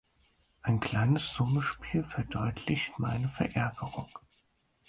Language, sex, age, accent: German, male, 19-29, Deutschland Deutsch